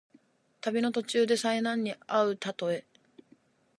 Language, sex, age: Japanese, female, 19-29